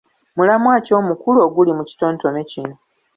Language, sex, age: Ganda, female, 30-39